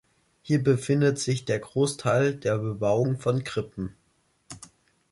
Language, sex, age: German, male, under 19